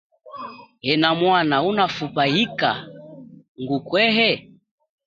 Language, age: Chokwe, 30-39